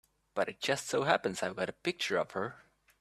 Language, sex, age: English, male, 30-39